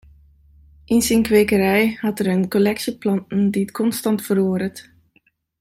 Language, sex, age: Western Frisian, female, 30-39